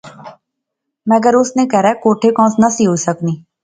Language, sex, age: Pahari-Potwari, female, 19-29